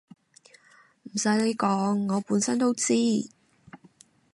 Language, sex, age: Cantonese, female, 19-29